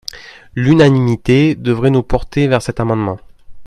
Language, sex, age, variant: French, male, 19-29, Français de métropole